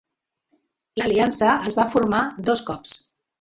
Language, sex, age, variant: Catalan, female, 60-69, Central